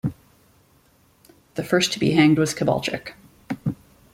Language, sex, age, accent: English, female, 40-49, United States English